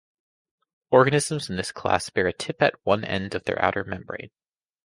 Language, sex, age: English, female, 19-29